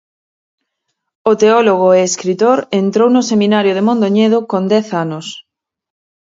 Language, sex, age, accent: Galician, female, 30-39, Normativo (estándar)